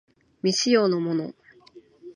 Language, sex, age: Japanese, female, 19-29